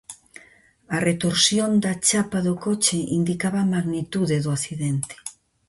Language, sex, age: Galician, female, 60-69